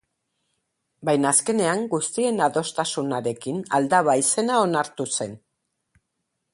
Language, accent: Basque, Mendebalekoa (Araba, Bizkaia, Gipuzkoako mendebaleko herri batzuk)